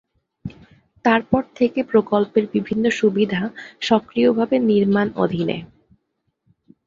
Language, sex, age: Bengali, female, 19-29